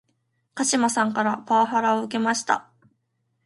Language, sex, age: Japanese, female, 19-29